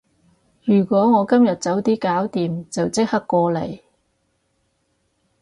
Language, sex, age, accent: Cantonese, female, 30-39, 广州音